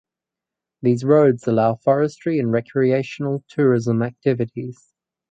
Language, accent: English, Australian English